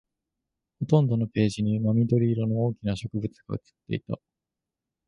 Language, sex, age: Japanese, male, 19-29